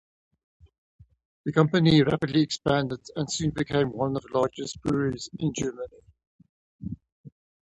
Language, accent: English, Southern African (South Africa, Zimbabwe, Namibia)